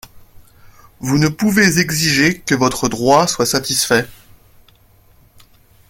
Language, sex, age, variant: French, male, 30-39, Français de métropole